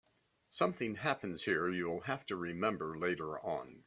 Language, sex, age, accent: English, male, 70-79, United States English